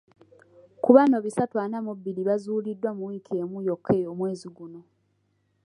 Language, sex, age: Ganda, female, 19-29